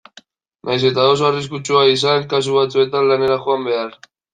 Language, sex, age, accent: Basque, male, 19-29, Mendebalekoa (Araba, Bizkaia, Gipuzkoako mendebaleko herri batzuk)